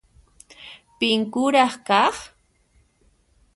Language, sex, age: Puno Quechua, female, 19-29